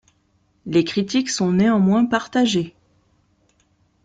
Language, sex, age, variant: French, female, 30-39, Français de métropole